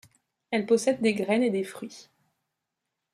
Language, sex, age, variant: French, female, 30-39, Français de métropole